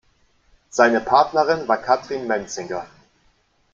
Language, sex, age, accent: German, male, 19-29, Deutschland Deutsch